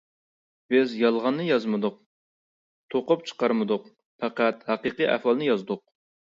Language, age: Uyghur, 30-39